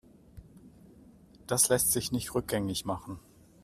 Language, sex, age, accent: German, male, 40-49, Deutschland Deutsch